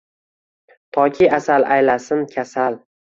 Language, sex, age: Uzbek, male, 19-29